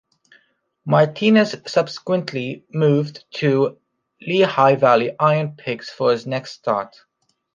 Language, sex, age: English, male, under 19